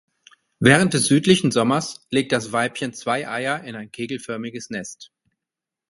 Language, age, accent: German, 40-49, Deutschland Deutsch